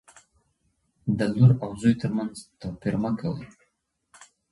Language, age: Pashto, 30-39